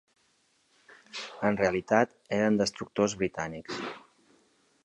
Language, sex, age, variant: Catalan, male, 40-49, Central